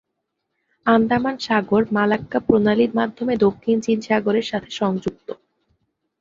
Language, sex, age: Bengali, female, 19-29